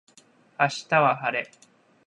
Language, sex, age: Japanese, male, 19-29